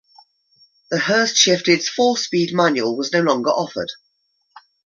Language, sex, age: English, female, 30-39